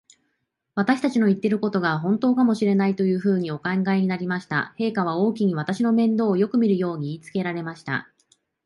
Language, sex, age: Japanese, female, 30-39